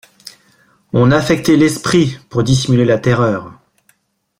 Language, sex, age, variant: French, male, 40-49, Français de métropole